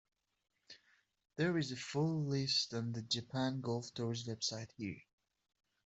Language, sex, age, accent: English, male, 19-29, United States English